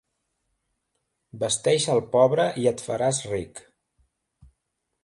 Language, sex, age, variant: Catalan, male, 30-39, Central